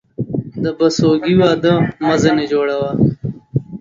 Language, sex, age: Pashto, male, 19-29